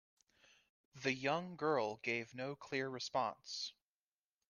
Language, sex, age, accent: English, male, 30-39, United States English